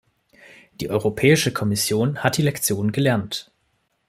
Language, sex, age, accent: German, male, 19-29, Deutschland Deutsch